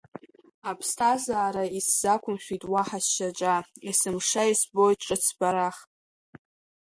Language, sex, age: Abkhazian, female, under 19